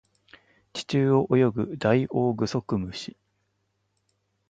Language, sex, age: Japanese, male, 30-39